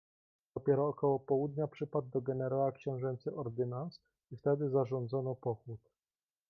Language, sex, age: Polish, male, 19-29